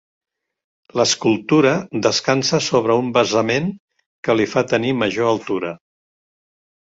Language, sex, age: Catalan, male, 60-69